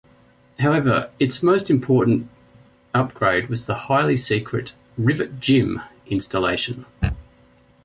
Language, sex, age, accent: English, male, 40-49, Australian English